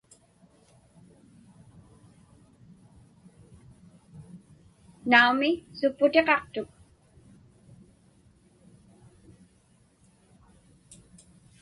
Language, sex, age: Inupiaq, female, 80-89